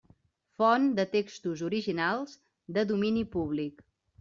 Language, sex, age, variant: Catalan, female, 40-49, Central